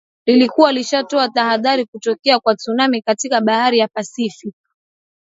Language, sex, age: Swahili, female, 19-29